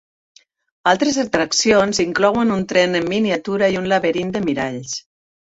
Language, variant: Catalan, Central